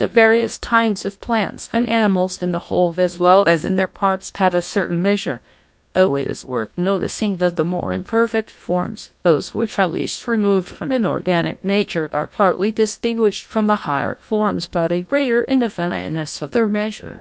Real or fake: fake